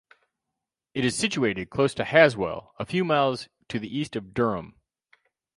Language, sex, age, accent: English, male, 50-59, United States English